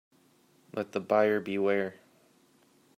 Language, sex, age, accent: English, male, 19-29, United States English